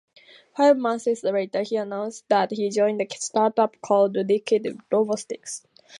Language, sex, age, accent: English, female, under 19, England English